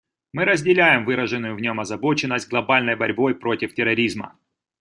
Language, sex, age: Russian, male, 30-39